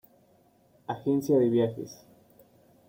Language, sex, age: Spanish, male, 19-29